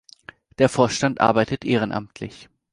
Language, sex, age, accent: German, male, 19-29, Deutschland Deutsch